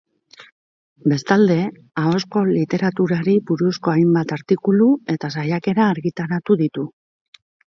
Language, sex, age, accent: Basque, female, 40-49, Mendebalekoa (Araba, Bizkaia, Gipuzkoako mendebaleko herri batzuk)